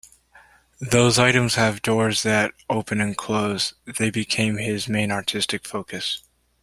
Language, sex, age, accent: English, male, 30-39, United States English